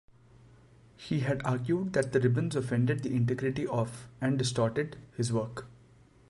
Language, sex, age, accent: English, male, 19-29, India and South Asia (India, Pakistan, Sri Lanka)